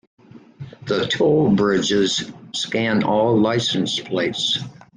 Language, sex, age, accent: English, male, 60-69, United States English